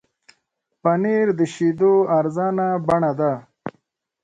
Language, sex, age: Pashto, male, 30-39